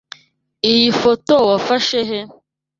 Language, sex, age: Kinyarwanda, female, 19-29